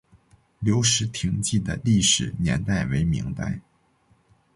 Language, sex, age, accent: Chinese, male, under 19, 出生地：黑龙江省